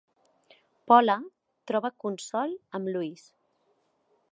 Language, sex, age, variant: Catalan, female, 40-49, Central